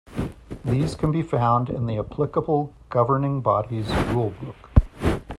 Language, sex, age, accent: English, male, 50-59, United States English